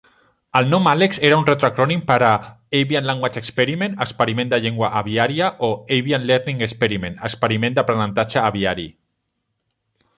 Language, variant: Catalan, Central